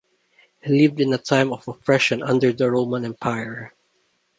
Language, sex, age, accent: English, male, 30-39, Filipino